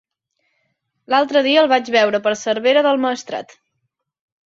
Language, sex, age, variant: Catalan, female, 19-29, Central